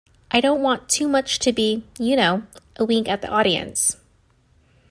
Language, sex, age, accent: English, female, 19-29, United States English